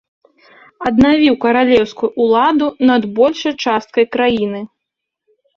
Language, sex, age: Belarusian, female, 19-29